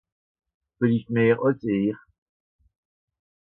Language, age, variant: Swiss German, 60-69, Nordniederàlemmànisch (Rishoffe, Zàwere, Bùsswìller, Hawenau, Brüemt, Stroossbùri, Molse, Dàmbàch, Schlettstàtt, Pfàlzbùri usw.)